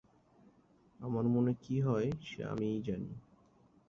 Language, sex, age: Bengali, male, 19-29